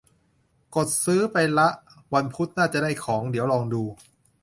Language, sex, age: Thai, male, 19-29